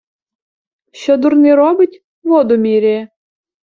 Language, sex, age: Ukrainian, female, 19-29